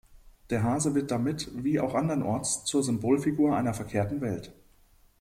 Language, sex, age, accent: German, male, 19-29, Deutschland Deutsch